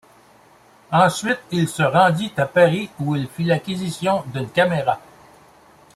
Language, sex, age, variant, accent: French, male, 60-69, Français d'Amérique du Nord, Français du Canada